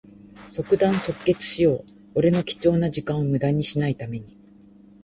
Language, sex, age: Japanese, female, 50-59